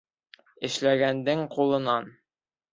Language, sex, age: Bashkir, male, under 19